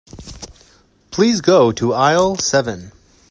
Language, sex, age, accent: English, male, 19-29, United States English